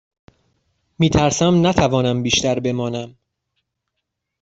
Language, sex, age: Persian, male, 19-29